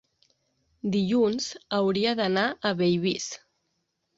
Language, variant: Catalan, Central